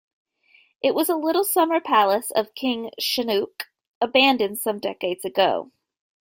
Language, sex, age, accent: English, female, 19-29, United States English